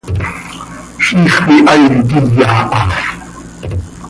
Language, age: Seri, 40-49